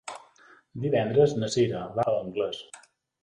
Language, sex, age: Catalan, male, 30-39